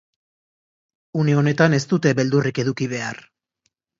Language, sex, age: Basque, male, 30-39